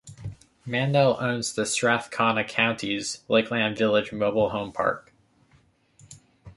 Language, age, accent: English, 19-29, United States English